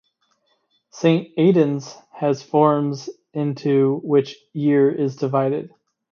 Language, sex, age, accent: English, male, 30-39, United States English